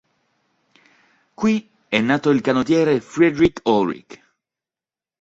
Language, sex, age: Italian, male, 30-39